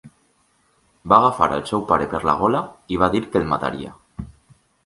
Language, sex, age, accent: Catalan, male, 19-29, valencià